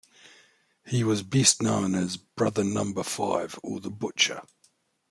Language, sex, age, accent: English, male, 50-59, New Zealand English